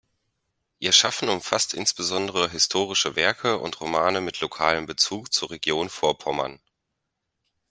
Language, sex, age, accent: German, male, 19-29, Deutschland Deutsch